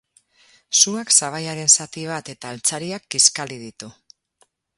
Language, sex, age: Basque, female, 30-39